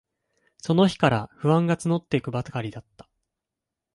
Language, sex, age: Japanese, male, 19-29